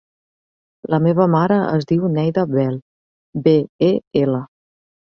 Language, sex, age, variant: Catalan, female, 40-49, Central